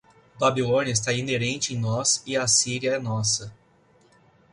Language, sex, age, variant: Portuguese, male, 19-29, Portuguese (Brasil)